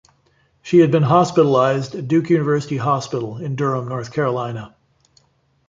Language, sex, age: English, male, 40-49